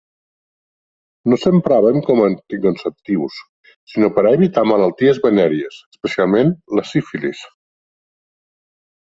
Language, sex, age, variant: Catalan, male, 40-49, Nord-Occidental